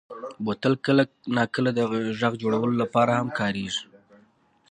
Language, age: Pashto, 19-29